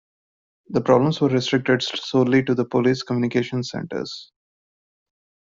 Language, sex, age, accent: English, male, 19-29, India and South Asia (India, Pakistan, Sri Lanka)